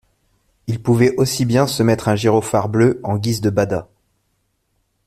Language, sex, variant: French, male, Français de métropole